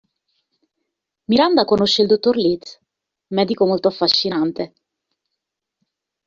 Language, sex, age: Italian, female, 40-49